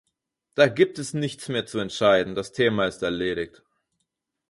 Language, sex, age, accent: German, male, 19-29, Deutschland Deutsch